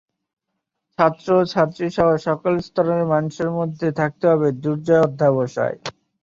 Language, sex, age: Bengali, male, 19-29